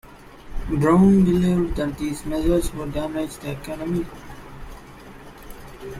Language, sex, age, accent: English, male, 19-29, India and South Asia (India, Pakistan, Sri Lanka)